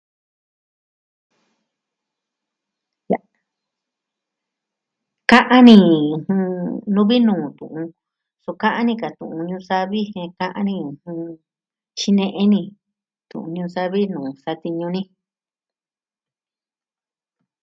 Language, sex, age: Southwestern Tlaxiaco Mixtec, female, 60-69